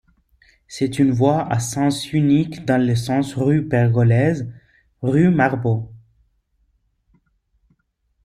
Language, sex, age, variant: French, male, 30-39, Français de métropole